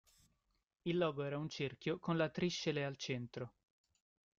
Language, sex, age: Italian, male, 30-39